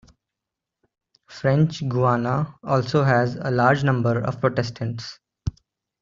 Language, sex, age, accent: English, male, 19-29, India and South Asia (India, Pakistan, Sri Lanka)